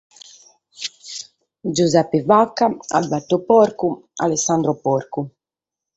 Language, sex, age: Sardinian, female, 30-39